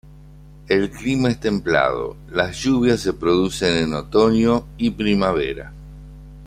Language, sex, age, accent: Spanish, male, 60-69, Rioplatense: Argentina, Uruguay, este de Bolivia, Paraguay